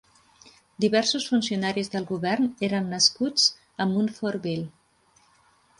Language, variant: Catalan, Central